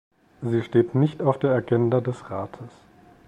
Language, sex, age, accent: German, male, 30-39, Deutschland Deutsch